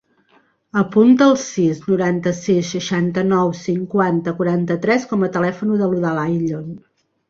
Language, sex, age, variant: Catalan, female, 30-39, Central